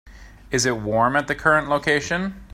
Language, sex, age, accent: English, male, 30-39, United States English